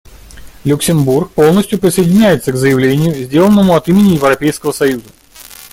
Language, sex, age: Russian, male, 30-39